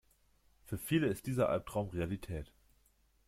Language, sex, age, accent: German, male, 19-29, Deutschland Deutsch